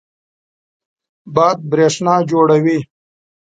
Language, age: Pashto, 40-49